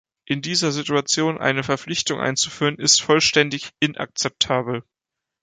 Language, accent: German, Deutschland Deutsch